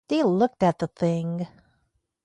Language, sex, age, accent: English, female, 50-59, United States English